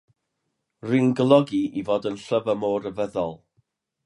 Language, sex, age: Welsh, male, 50-59